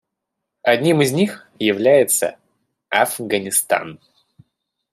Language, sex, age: Russian, male, 19-29